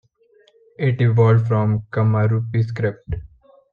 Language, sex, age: English, male, 19-29